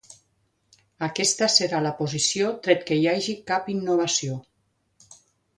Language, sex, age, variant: Catalan, female, 50-59, Nord-Occidental